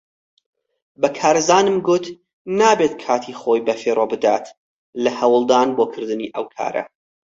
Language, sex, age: Central Kurdish, male, 30-39